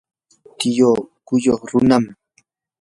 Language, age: Yanahuanca Pasco Quechua, 19-29